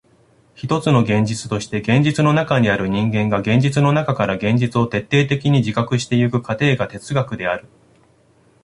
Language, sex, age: Japanese, male, 19-29